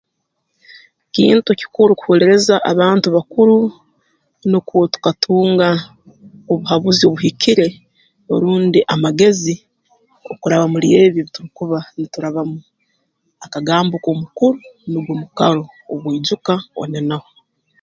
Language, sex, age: Tooro, female, 19-29